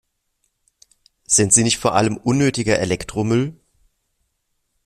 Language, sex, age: German, male, 30-39